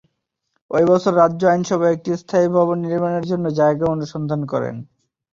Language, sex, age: Bengali, male, 19-29